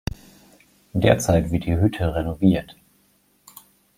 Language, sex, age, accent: German, male, 30-39, Deutschland Deutsch